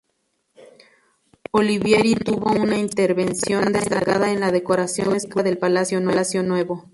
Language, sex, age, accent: Spanish, female, 30-39, México